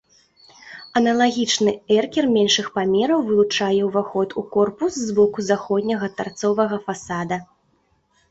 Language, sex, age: Belarusian, female, 19-29